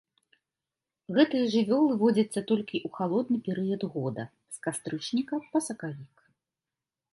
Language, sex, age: Belarusian, female, 30-39